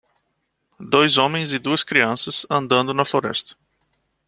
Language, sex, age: Portuguese, male, 40-49